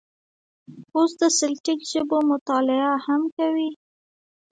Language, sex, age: Pashto, female, 19-29